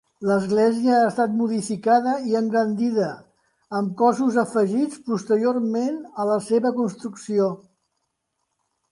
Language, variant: Catalan, Central